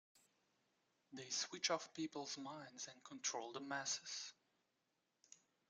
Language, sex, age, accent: English, male, 19-29, United States English